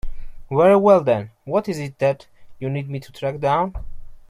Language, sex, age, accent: English, male, 19-29, United States English